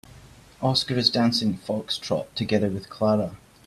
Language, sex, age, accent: English, male, 19-29, Scottish English